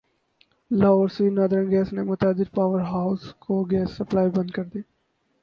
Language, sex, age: Urdu, male, 19-29